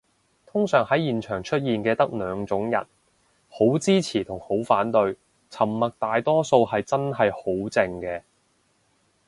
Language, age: Cantonese, 19-29